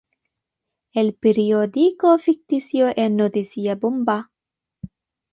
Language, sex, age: Spanish, female, 19-29